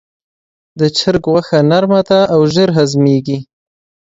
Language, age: Pashto, 19-29